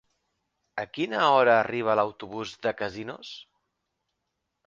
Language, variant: Catalan, Central